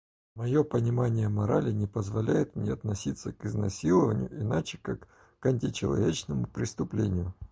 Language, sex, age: Russian, male, 30-39